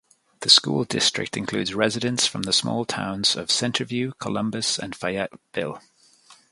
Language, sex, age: English, male, 40-49